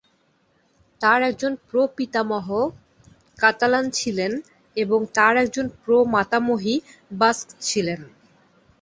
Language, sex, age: Bengali, female, 19-29